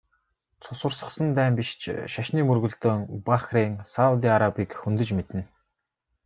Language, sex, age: Mongolian, male, 19-29